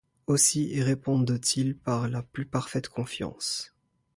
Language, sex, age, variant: French, male, 19-29, Français du nord de l'Afrique